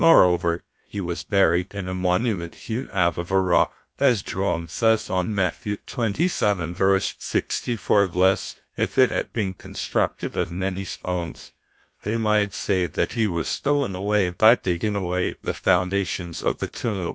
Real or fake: fake